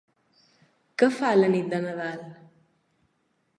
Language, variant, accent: Catalan, Balear, balear